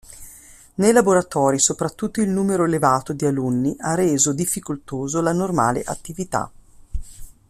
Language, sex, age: Italian, female, 50-59